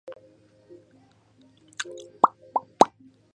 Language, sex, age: English, male, 19-29